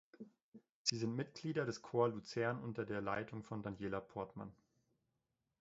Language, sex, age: German, male, 30-39